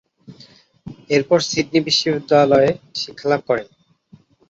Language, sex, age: Bengali, male, 30-39